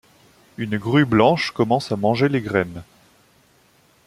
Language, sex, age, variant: French, male, 19-29, Français de métropole